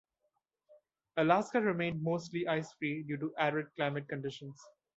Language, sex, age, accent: English, male, 19-29, India and South Asia (India, Pakistan, Sri Lanka)